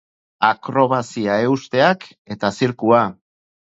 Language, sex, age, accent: Basque, male, 50-59, Erdialdekoa edo Nafarra (Gipuzkoa, Nafarroa)